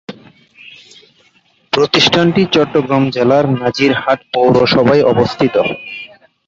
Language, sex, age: Bengali, male, 30-39